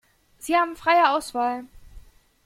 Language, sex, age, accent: German, female, 19-29, Deutschland Deutsch